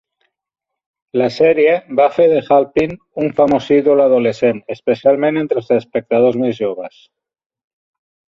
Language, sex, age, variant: Catalan, male, 50-59, Central